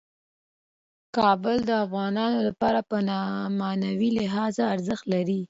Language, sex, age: Pashto, female, 19-29